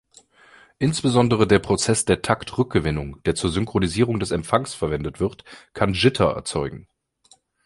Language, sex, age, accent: German, male, 30-39, Deutschland Deutsch